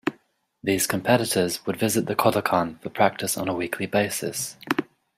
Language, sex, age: English, male, 30-39